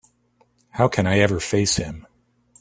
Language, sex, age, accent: English, male, 60-69, United States English